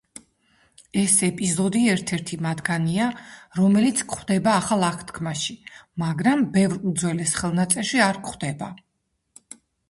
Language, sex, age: Georgian, female, 50-59